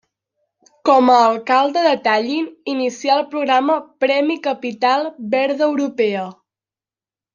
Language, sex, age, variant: Catalan, female, under 19, Central